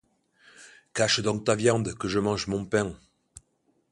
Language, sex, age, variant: French, male, 50-59, Français de métropole